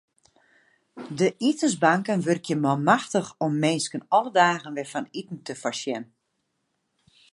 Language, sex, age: Western Frisian, female, 40-49